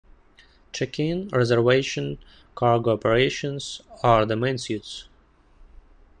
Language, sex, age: English, male, 19-29